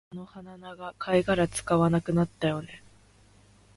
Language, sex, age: Japanese, female, 19-29